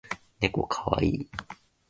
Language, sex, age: Japanese, male, 19-29